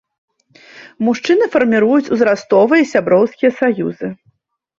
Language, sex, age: Belarusian, female, 30-39